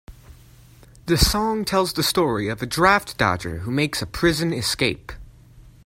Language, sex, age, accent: English, male, 19-29, United States English